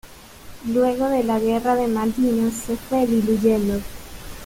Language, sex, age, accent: Spanish, female, 30-39, Caribe: Cuba, Venezuela, Puerto Rico, República Dominicana, Panamá, Colombia caribeña, México caribeño, Costa del golfo de México